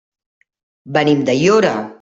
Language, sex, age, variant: Catalan, female, 50-59, Central